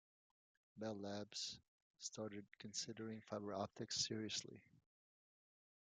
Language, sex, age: English, male, 40-49